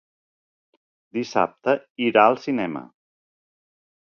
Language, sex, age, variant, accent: Catalan, male, 40-49, Central, central